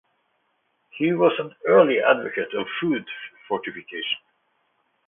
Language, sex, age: English, male, 50-59